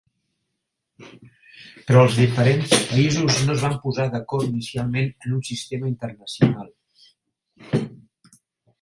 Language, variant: Catalan, Central